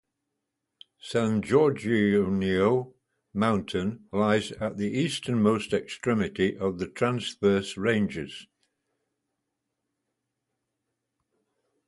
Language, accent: English, England English